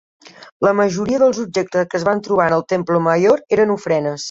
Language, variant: Catalan, Central